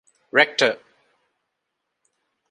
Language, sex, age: Divehi, male, 19-29